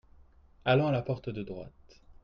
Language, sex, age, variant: French, male, 30-39, Français de métropole